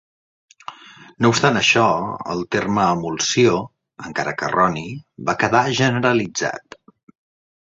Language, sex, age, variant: Catalan, male, 19-29, Central